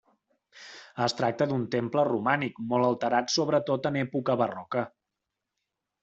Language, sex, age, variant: Catalan, male, 30-39, Central